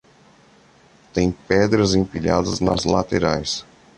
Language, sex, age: Portuguese, male, 30-39